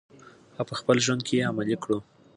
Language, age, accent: Pashto, 19-29, معیاري پښتو